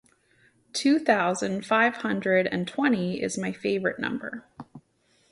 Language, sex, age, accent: English, female, 30-39, United States English